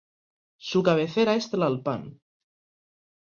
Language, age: Spanish, under 19